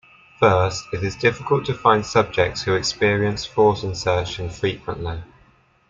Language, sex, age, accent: English, male, under 19, England English